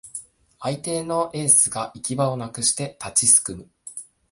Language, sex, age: Japanese, male, 19-29